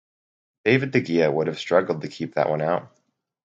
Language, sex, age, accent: English, male, under 19, United States English